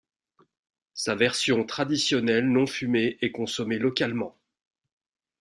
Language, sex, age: French, male, 40-49